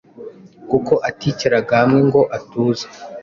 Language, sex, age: Kinyarwanda, female, 19-29